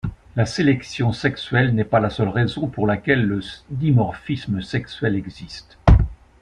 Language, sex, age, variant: French, male, 60-69, Français de métropole